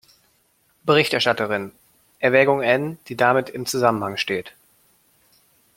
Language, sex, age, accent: German, male, 30-39, Deutschland Deutsch